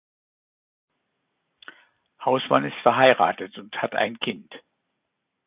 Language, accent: German, Deutschland Deutsch